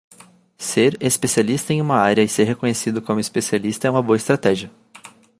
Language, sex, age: Portuguese, male, 19-29